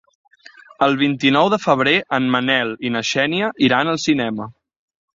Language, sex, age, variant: Catalan, male, 19-29, Central